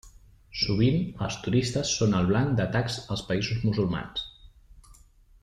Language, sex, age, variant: Catalan, male, 30-39, Central